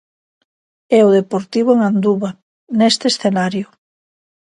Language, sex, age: Galician, female, 50-59